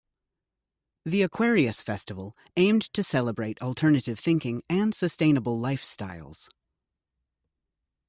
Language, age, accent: English, 30-39, United States English